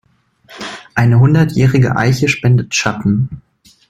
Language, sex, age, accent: German, male, 19-29, Deutschland Deutsch